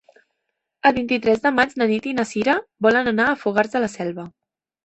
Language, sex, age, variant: Catalan, female, 19-29, Central